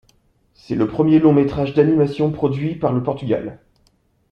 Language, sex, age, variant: French, male, 30-39, Français de métropole